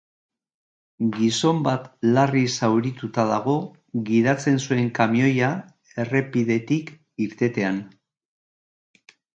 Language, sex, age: Basque, male, 60-69